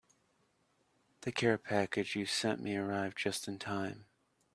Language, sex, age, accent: English, male, 30-39, United States English